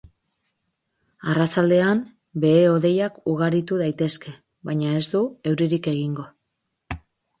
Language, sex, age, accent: Basque, female, 40-49, Mendebalekoa (Araba, Bizkaia, Gipuzkoako mendebaleko herri batzuk)